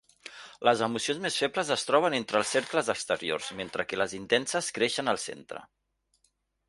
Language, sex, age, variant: Catalan, male, 40-49, Central